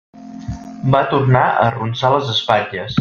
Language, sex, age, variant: Catalan, male, 30-39, Nord-Occidental